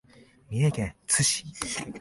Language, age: Japanese, 19-29